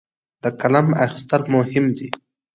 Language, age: Pashto, 19-29